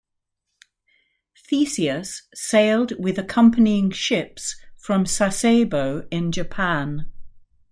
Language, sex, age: English, female, 60-69